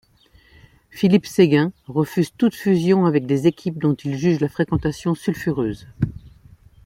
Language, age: French, 60-69